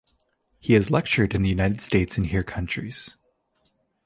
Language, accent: English, United States English